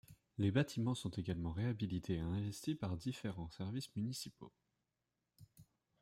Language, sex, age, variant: French, male, 19-29, Français de métropole